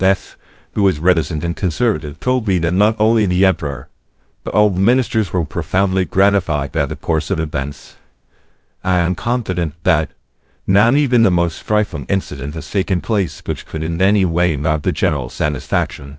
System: TTS, VITS